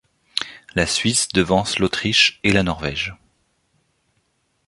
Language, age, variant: French, 30-39, Français de métropole